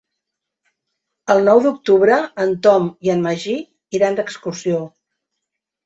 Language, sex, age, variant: Catalan, female, 50-59, Central